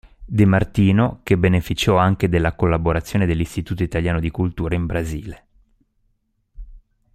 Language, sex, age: Italian, male, 40-49